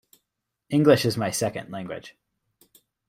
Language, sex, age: English, male, 19-29